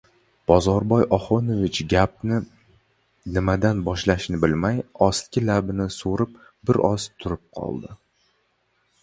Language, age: Uzbek, 19-29